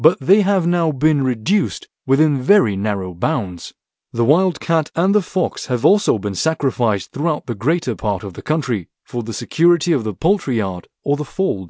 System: none